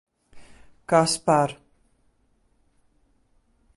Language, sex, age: Latvian, female, 50-59